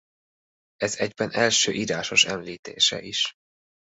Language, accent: Hungarian, budapesti